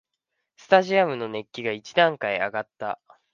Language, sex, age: Japanese, male, 19-29